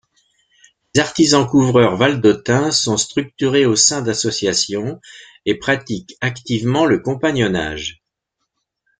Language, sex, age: French, male, 60-69